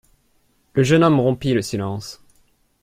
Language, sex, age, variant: French, male, 19-29, Français de métropole